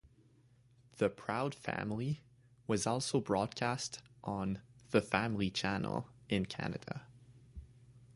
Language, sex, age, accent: English, male, 19-29, Canadian English